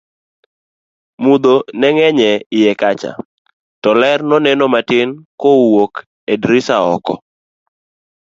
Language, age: Luo (Kenya and Tanzania), 19-29